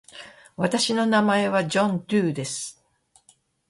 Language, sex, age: Japanese, female, 70-79